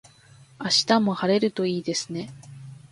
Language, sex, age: Japanese, female, 19-29